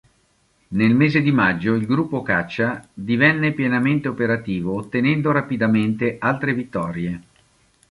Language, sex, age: Italian, male, 50-59